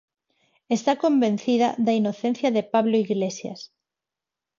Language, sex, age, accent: Galician, female, 30-39, Neofalante